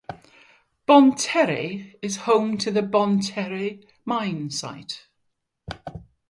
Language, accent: English, Welsh English